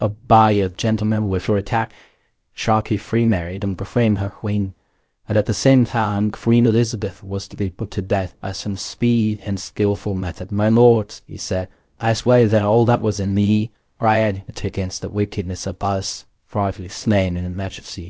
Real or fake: fake